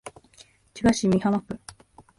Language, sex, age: Japanese, female, 19-29